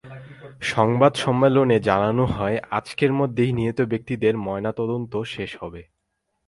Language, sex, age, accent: Bengali, male, 19-29, প্রমিত; চলিত